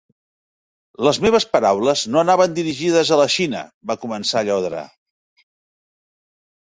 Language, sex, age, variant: Catalan, male, 60-69, Central